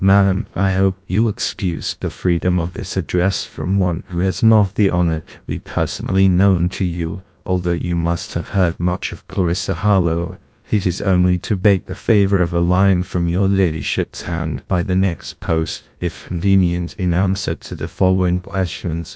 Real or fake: fake